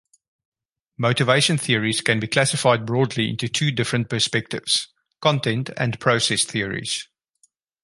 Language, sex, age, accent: English, male, 40-49, Southern African (South Africa, Zimbabwe, Namibia)